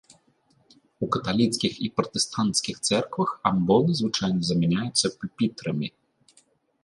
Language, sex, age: Belarusian, male, 30-39